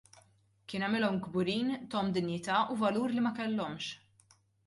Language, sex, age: Maltese, female, 30-39